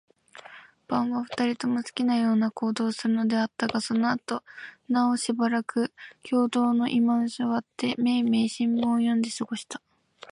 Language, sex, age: Japanese, female, 19-29